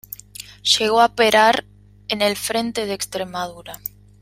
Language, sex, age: Spanish, female, 19-29